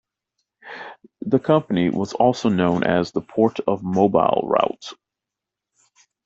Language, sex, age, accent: English, male, 30-39, United States English